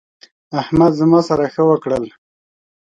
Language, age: Pashto, 30-39